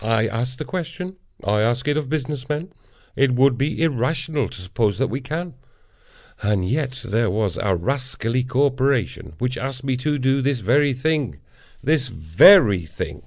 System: none